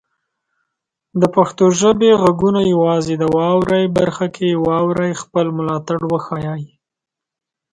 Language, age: Pashto, 19-29